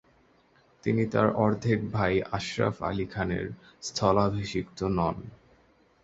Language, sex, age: Bengali, male, 19-29